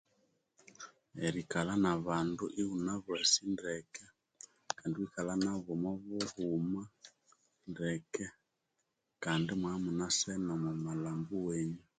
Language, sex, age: Konzo, male, 30-39